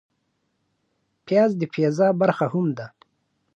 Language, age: Pashto, 30-39